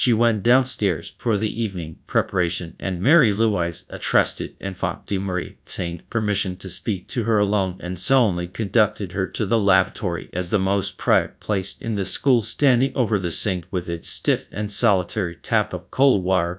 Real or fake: fake